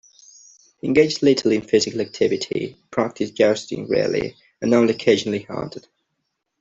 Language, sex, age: English, male, 19-29